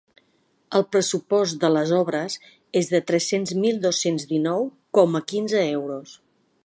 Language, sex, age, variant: Catalan, female, 50-59, Central